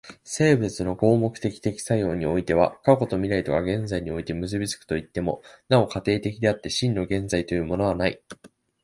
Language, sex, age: Japanese, male, 19-29